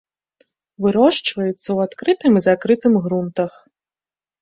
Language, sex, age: Belarusian, female, 19-29